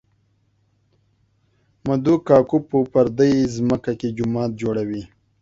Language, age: Pashto, 30-39